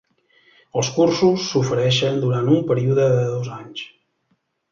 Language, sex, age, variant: Catalan, male, 30-39, Central